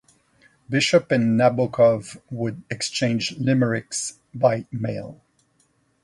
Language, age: English, 50-59